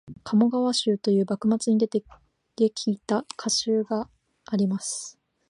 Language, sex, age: Japanese, female, 19-29